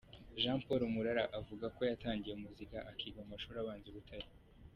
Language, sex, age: Kinyarwanda, female, under 19